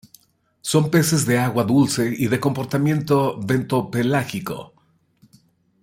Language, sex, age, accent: Spanish, male, 40-49, México